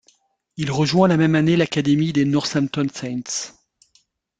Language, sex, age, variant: French, male, 50-59, Français de métropole